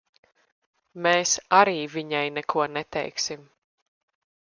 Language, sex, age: Latvian, female, 19-29